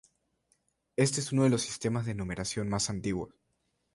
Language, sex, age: Spanish, male, 19-29